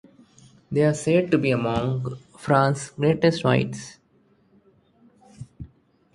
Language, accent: English, India and South Asia (India, Pakistan, Sri Lanka)